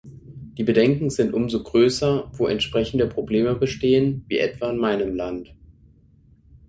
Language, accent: German, Deutschland Deutsch